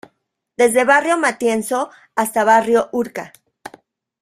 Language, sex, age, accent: Spanish, female, 40-49, México